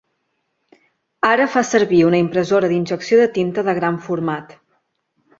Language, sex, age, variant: Catalan, female, 19-29, Central